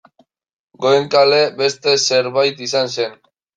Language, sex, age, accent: Basque, male, 19-29, Mendebalekoa (Araba, Bizkaia, Gipuzkoako mendebaleko herri batzuk)